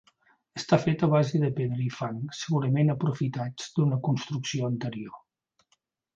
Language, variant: Catalan, Central